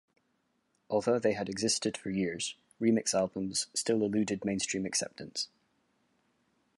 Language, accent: English, Scottish English